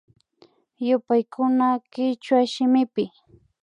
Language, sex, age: Imbabura Highland Quichua, female, under 19